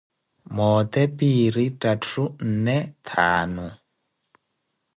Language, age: Koti, 30-39